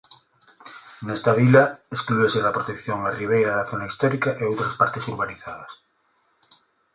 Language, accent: Galician, Normativo (estándar)